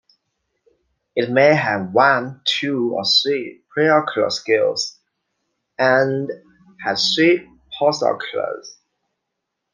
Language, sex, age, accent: English, male, 19-29, England English